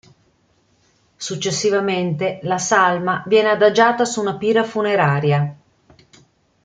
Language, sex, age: Italian, female, 50-59